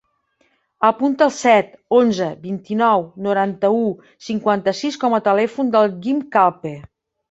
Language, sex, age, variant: Catalan, female, 50-59, Central